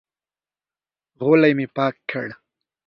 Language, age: Pashto, under 19